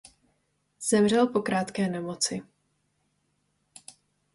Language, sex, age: Czech, female, 19-29